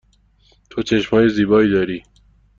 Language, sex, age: Persian, male, 19-29